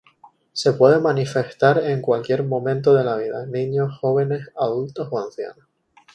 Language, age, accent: Spanish, 19-29, España: Islas Canarias